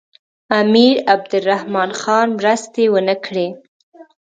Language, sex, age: Pashto, female, 19-29